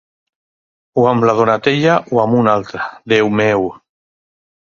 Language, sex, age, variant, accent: Catalan, male, 50-59, Valencià meridional, valencià